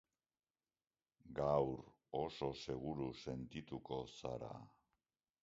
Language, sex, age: Basque, male, 50-59